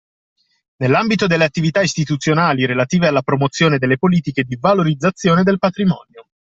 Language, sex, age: Italian, male, 30-39